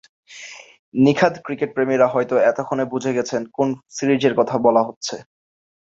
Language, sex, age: Bengali, male, 19-29